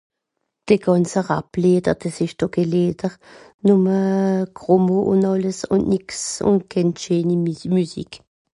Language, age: Swiss German, 50-59